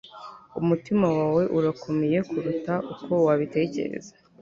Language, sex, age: Kinyarwanda, female, 19-29